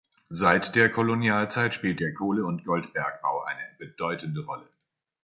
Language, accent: German, Deutschland Deutsch